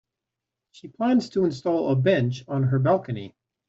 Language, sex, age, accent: English, male, 50-59, United States English